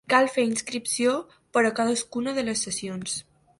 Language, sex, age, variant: Catalan, female, 19-29, Balear